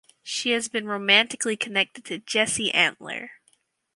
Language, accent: English, Canadian English